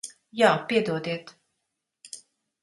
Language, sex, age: Latvian, female, 50-59